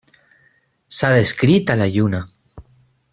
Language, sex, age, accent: Catalan, male, 30-39, valencià; valencià meridional